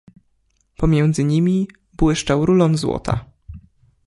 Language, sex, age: Polish, male, 19-29